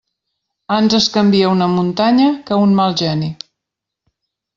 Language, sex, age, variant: Catalan, female, 50-59, Central